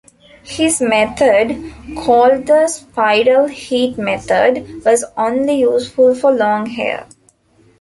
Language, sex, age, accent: English, female, 19-29, India and South Asia (India, Pakistan, Sri Lanka)